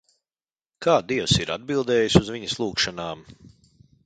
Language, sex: Latvian, male